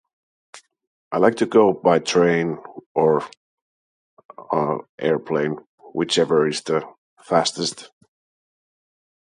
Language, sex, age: English, male, 30-39